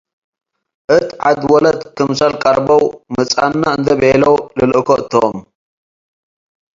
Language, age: Tigre, 30-39